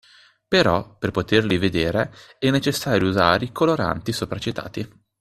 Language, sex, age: Italian, male, 19-29